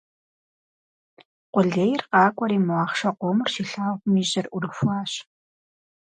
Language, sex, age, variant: Kabardian, female, 30-39, Адыгэбзэ (Къэбэрдей, Кирил, Урысей)